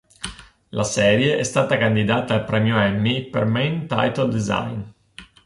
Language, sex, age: Italian, male, 30-39